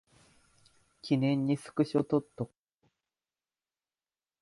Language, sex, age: Japanese, male, 19-29